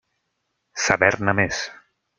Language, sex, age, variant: Catalan, male, 50-59, Central